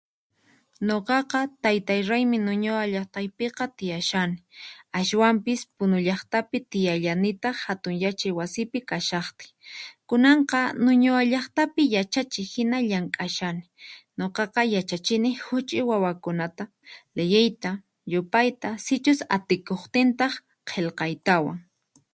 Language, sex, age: Puno Quechua, female, 19-29